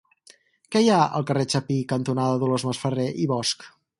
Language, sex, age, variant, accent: Catalan, male, 30-39, Central, central